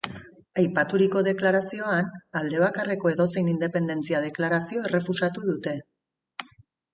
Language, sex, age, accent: Basque, female, 40-49, Mendebalekoa (Araba, Bizkaia, Gipuzkoako mendebaleko herri batzuk); Erdialdekoa edo Nafarra (Gipuzkoa, Nafarroa)